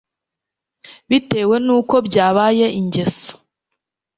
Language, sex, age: Kinyarwanda, female, 19-29